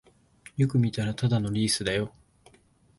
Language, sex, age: Japanese, male, 19-29